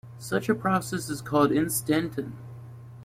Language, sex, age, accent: English, female, 19-29, United States English